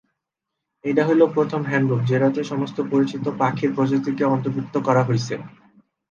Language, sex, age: Bengali, male, 19-29